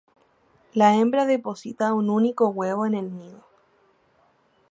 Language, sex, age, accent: Spanish, female, 19-29, Chileno: Chile, Cuyo